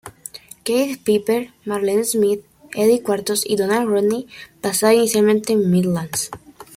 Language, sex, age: Spanish, female, 19-29